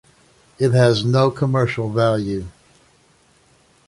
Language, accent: English, United States English